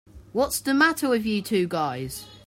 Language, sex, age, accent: English, male, under 19, England English